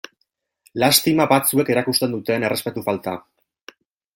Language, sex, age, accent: Basque, male, 30-39, Erdialdekoa edo Nafarra (Gipuzkoa, Nafarroa)